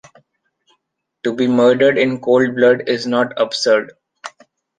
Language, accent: English, India and South Asia (India, Pakistan, Sri Lanka)